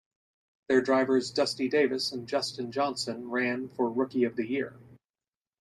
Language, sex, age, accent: English, male, 30-39, United States English